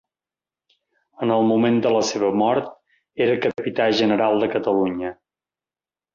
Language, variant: Catalan, Central